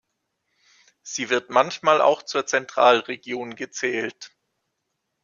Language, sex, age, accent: German, male, 40-49, Deutschland Deutsch